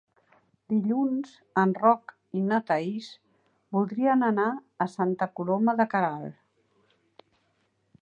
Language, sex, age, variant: Catalan, female, 70-79, Central